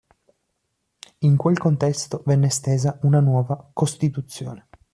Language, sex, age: Italian, male, 19-29